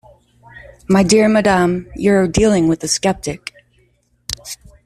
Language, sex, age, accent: English, female, 40-49, United States English